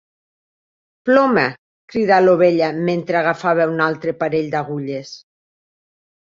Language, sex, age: Catalan, female, 40-49